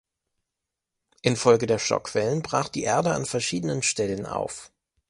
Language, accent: German, Deutschland Deutsch